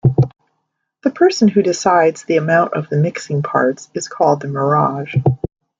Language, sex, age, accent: English, female, 50-59, United States English